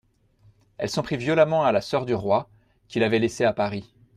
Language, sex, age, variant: French, male, 40-49, Français de métropole